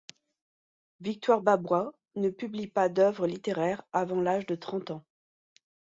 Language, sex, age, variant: French, female, 40-49, Français de métropole